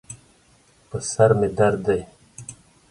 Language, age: Pashto, 60-69